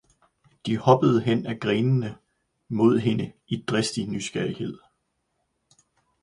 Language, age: Danish, 40-49